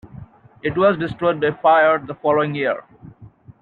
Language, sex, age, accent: English, male, 19-29, England English